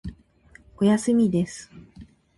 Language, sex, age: Japanese, female, 19-29